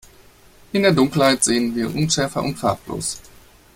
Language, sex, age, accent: German, male, 40-49, Deutschland Deutsch